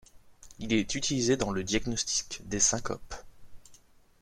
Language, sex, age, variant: French, male, 19-29, Français de métropole